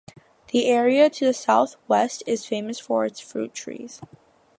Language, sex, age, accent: English, female, under 19, United States English